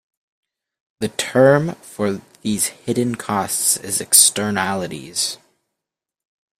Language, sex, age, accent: English, male, 19-29, United States English